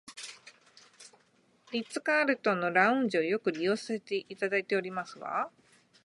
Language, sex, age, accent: Japanese, female, 30-39, 日本人